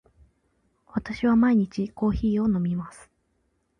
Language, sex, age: Japanese, female, 19-29